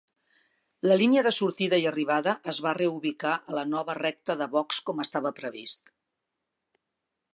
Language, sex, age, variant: Catalan, female, 60-69, Central